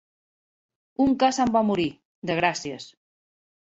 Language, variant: Catalan, Central